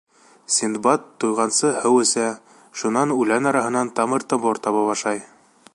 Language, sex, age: Bashkir, male, 19-29